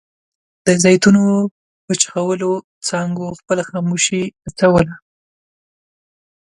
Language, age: Pashto, 19-29